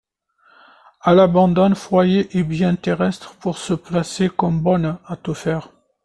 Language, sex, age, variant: French, male, 40-49, Français de métropole